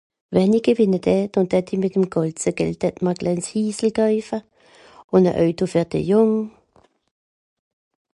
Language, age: Swiss German, 50-59